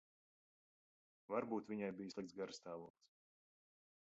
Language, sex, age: Latvian, male, 30-39